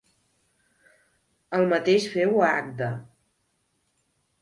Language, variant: Catalan, Central